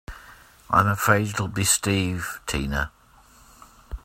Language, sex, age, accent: English, male, 50-59, England English